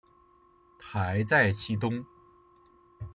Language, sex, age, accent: Chinese, male, under 19, 出生地：黑龙江省